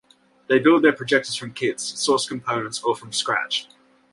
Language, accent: English, Australian English